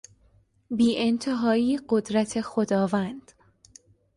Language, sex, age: Persian, female, 19-29